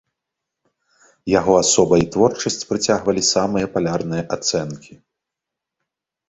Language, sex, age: Belarusian, male, 30-39